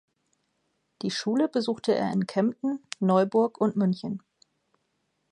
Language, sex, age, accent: German, female, 30-39, Deutschland Deutsch